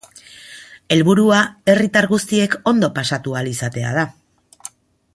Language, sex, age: Basque, female, 50-59